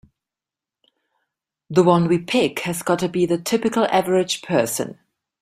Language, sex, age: English, female, 40-49